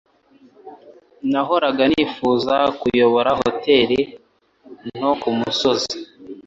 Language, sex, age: Kinyarwanda, male, 19-29